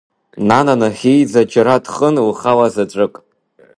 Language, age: Abkhazian, under 19